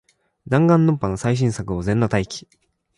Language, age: Japanese, 19-29